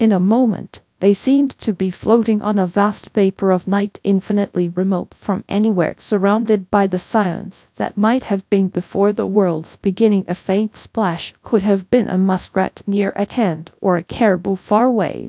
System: TTS, GradTTS